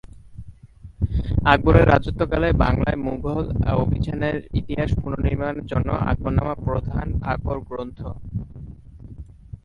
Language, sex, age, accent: Bengali, male, 19-29, Standard Bengali